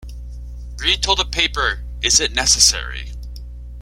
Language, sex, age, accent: English, male, under 19, United States English